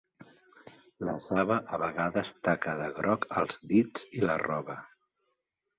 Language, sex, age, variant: Catalan, male, 50-59, Central